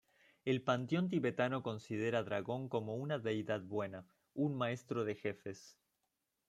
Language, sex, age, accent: Spanish, male, 30-39, Rioplatense: Argentina, Uruguay, este de Bolivia, Paraguay